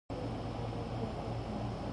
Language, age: English, 19-29